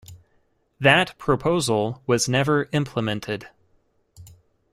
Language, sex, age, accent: English, male, 19-29, United States English